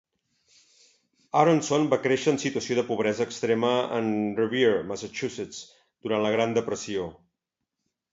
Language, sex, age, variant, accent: Catalan, male, 50-59, Central, central